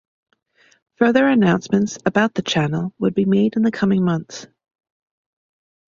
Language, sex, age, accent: English, female, 40-49, United States English